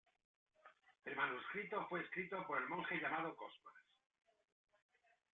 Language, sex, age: Spanish, male, 50-59